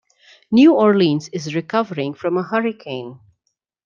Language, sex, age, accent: English, female, 40-49, India and South Asia (India, Pakistan, Sri Lanka)